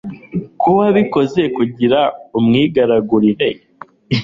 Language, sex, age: Kinyarwanda, male, under 19